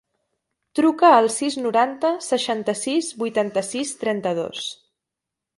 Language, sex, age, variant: Catalan, female, 19-29, Central